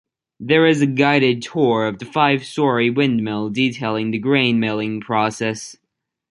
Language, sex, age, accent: English, male, under 19, United States English